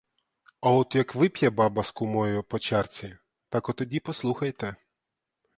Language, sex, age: Ukrainian, male, 30-39